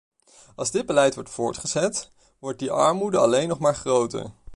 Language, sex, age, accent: Dutch, male, 19-29, Nederlands Nederlands